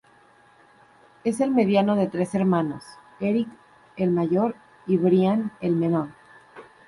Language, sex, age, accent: Spanish, female, under 19, México